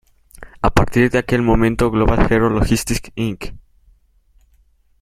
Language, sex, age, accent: Spanish, male, under 19, México